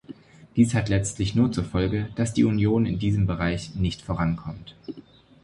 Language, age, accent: German, 19-29, Deutschland Deutsch